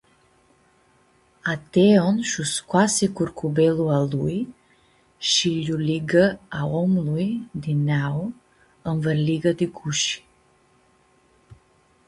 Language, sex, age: Aromanian, female, 30-39